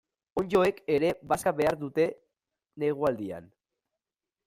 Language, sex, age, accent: Basque, male, 19-29, Mendebalekoa (Araba, Bizkaia, Gipuzkoako mendebaleko herri batzuk)